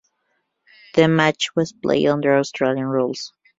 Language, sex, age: English, female, 30-39